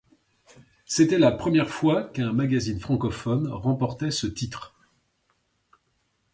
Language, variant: French, Français de métropole